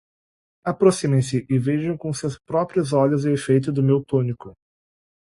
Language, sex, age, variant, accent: Portuguese, male, 19-29, Portuguese (Brasil), Gaucho